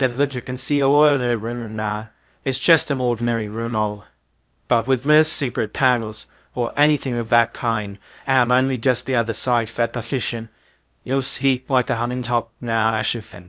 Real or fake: fake